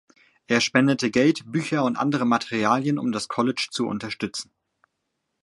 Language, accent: German, Deutschland Deutsch